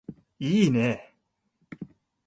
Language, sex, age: Japanese, male, 19-29